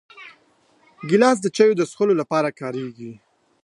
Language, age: Pashto, 19-29